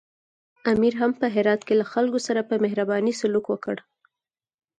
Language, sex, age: Pashto, female, 19-29